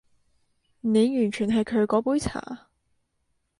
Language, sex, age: Cantonese, female, 19-29